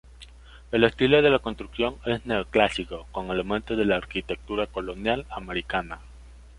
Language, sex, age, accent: Spanish, male, under 19, Andino-Pacífico: Colombia, Perú, Ecuador, oeste de Bolivia y Venezuela andina